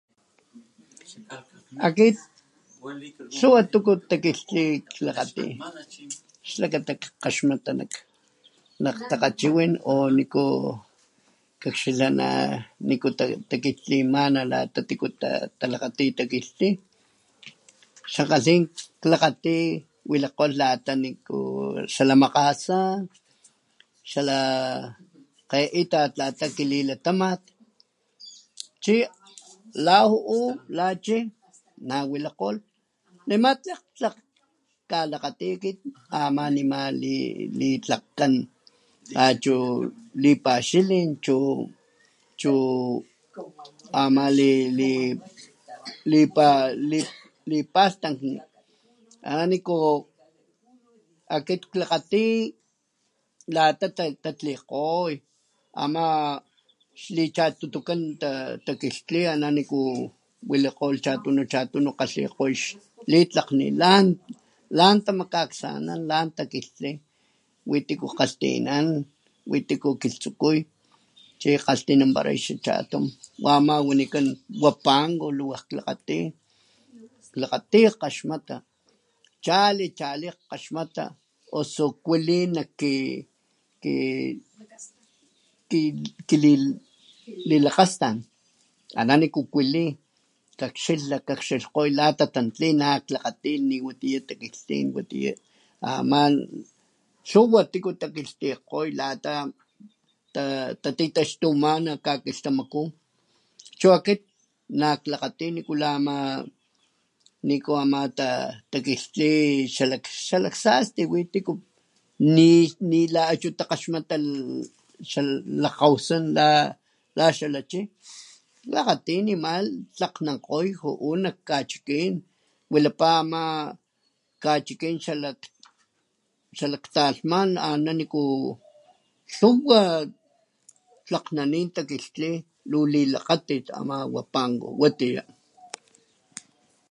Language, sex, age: Papantla Totonac, male, 60-69